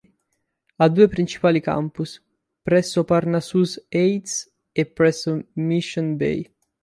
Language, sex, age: Italian, male, 19-29